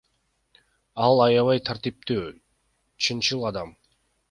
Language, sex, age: Kyrgyz, male, 19-29